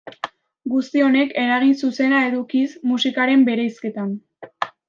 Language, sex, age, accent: Basque, female, under 19, Mendebalekoa (Araba, Bizkaia, Gipuzkoako mendebaleko herri batzuk)